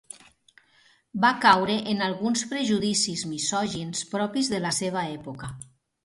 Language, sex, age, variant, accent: Catalan, female, 40-49, Nord-Occidental, nord-occidental